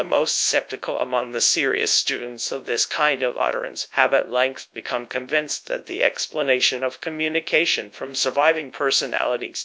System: TTS, GradTTS